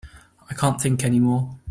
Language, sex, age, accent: English, male, 19-29, England English